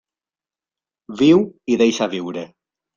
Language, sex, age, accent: Catalan, male, 19-29, valencià